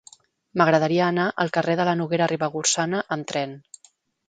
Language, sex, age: Catalan, female, 40-49